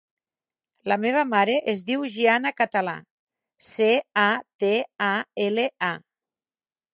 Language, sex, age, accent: Catalan, female, 50-59, Ebrenc